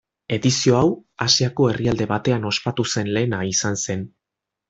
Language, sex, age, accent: Basque, male, 30-39, Mendebalekoa (Araba, Bizkaia, Gipuzkoako mendebaleko herri batzuk)